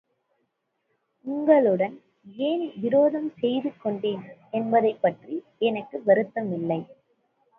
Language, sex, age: Tamil, female, 19-29